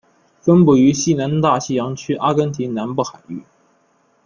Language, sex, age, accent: Chinese, male, 19-29, 出生地：山东省